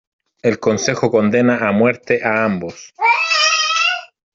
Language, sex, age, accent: Spanish, male, 30-39, Chileno: Chile, Cuyo